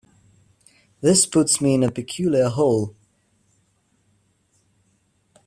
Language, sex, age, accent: English, male, 30-39, England English